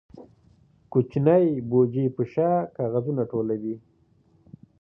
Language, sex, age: Pashto, male, 30-39